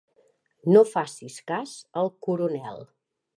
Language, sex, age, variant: Catalan, female, 50-59, Central